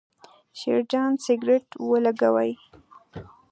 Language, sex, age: Pashto, female, 19-29